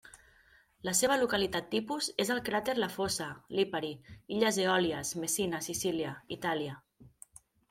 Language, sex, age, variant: Catalan, female, 30-39, Central